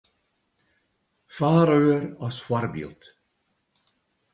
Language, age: Western Frisian, 70-79